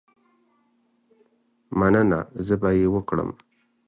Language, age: Pashto, 30-39